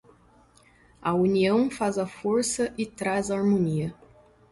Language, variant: Portuguese, Portuguese (Brasil)